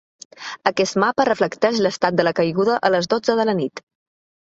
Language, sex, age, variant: Catalan, female, 30-39, Balear